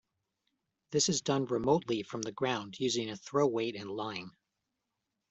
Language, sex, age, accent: English, male, 40-49, United States English